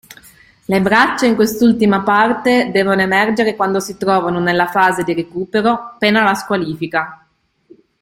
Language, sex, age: Italian, female, 30-39